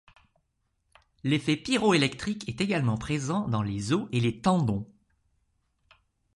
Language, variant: French, Français de métropole